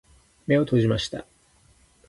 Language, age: Japanese, 60-69